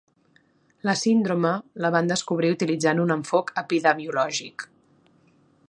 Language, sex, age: Catalan, female, 19-29